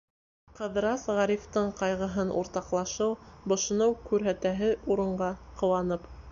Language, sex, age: Bashkir, female, 19-29